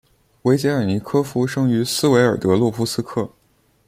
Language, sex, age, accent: Chinese, male, under 19, 出生地：北京市